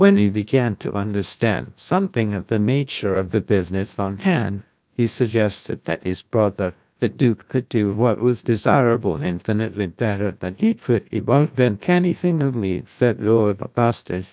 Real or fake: fake